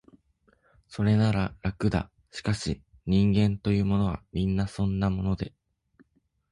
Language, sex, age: Japanese, male, 19-29